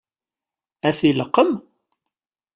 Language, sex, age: Kabyle, male, 50-59